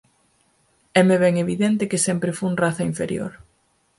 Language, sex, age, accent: Galician, female, 19-29, Normativo (estándar)